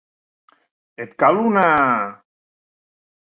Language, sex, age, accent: Catalan, male, 30-39, Lleidatà